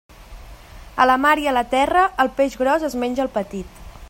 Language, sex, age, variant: Catalan, female, 19-29, Central